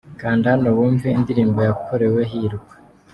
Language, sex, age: Kinyarwanda, male, 30-39